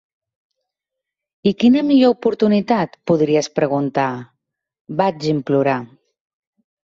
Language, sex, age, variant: Catalan, female, 40-49, Central